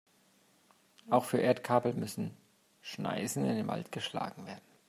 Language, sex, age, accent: German, male, 30-39, Deutschland Deutsch